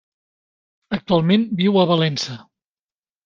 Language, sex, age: Catalan, male, 40-49